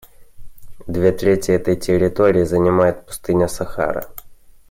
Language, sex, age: Russian, male, 19-29